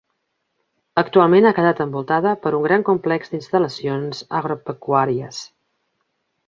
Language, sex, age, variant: Catalan, female, 40-49, Central